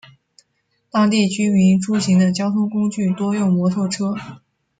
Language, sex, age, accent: Chinese, female, 19-29, 出生地：北京市